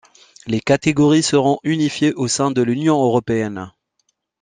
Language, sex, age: French, male, 30-39